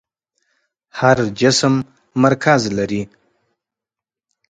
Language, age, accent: Pashto, 19-29, کندهارۍ لهجه